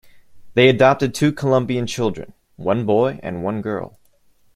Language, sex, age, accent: English, male, 19-29, United States English